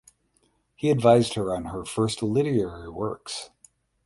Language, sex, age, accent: English, male, 40-49, United States English; Midwestern